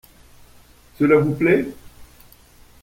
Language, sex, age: French, male, 70-79